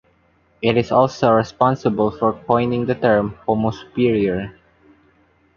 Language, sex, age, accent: English, male, under 19, Filipino